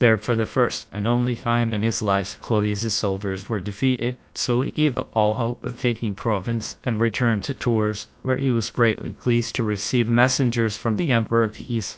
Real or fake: fake